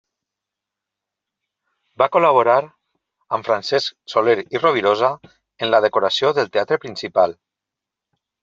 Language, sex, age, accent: Catalan, male, 50-59, valencià